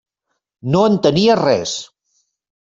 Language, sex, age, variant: Catalan, male, 50-59, Central